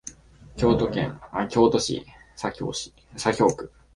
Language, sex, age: Japanese, male, 19-29